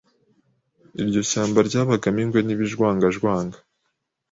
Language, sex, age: Kinyarwanda, male, 30-39